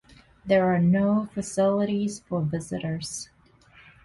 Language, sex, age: English, female, 30-39